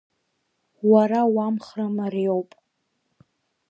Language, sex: Abkhazian, female